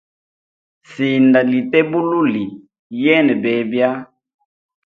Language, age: Hemba, 19-29